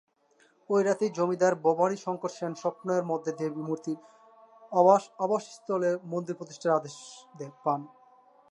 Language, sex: Bengali, male